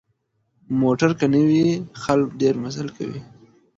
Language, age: Pashto, 19-29